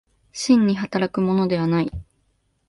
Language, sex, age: Japanese, female, 19-29